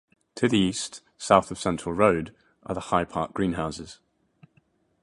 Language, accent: English, England English